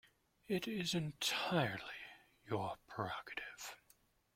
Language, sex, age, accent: English, male, 19-29, United States English